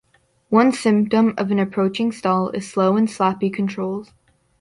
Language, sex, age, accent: English, female, under 19, United States English